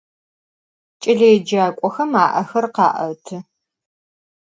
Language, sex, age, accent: Adyghe, female, 40-49, Кıэмгуй (Çemguy)